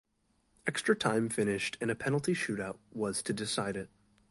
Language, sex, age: English, male, 19-29